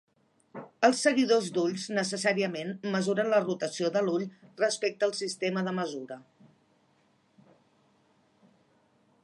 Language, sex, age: Catalan, female, 40-49